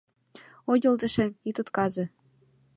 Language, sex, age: Mari, female, under 19